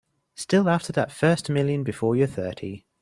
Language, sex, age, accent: English, male, 19-29, England English